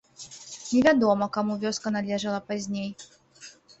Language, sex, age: Belarusian, female, 19-29